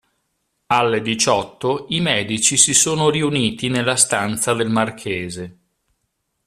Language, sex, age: Italian, male, 40-49